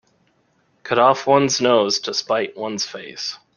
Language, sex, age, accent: English, male, 30-39, United States English